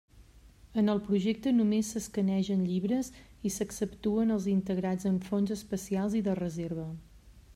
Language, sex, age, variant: Catalan, female, 40-49, Central